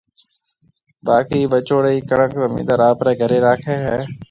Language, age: Marwari (Pakistan), 40-49